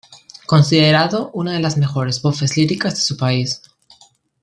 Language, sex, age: Spanish, female, 19-29